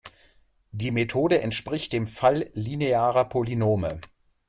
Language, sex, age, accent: German, male, 40-49, Deutschland Deutsch